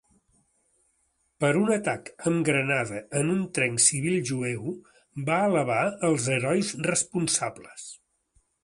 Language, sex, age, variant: Catalan, male, 60-69, Central